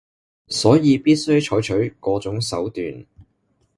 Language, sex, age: Cantonese, male, 19-29